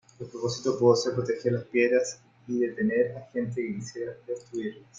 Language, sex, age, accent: Spanish, male, 40-49, España: Norte peninsular (Asturias, Castilla y León, Cantabria, País Vasco, Navarra, Aragón, La Rioja, Guadalajara, Cuenca)